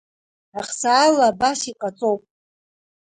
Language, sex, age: Abkhazian, female, 50-59